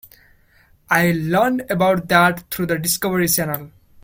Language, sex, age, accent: English, male, 19-29, India and South Asia (India, Pakistan, Sri Lanka)